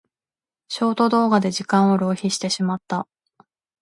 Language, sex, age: Japanese, female, 19-29